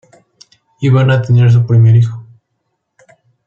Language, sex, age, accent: Spanish, male, under 19, México